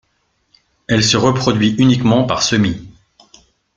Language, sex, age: French, male, 40-49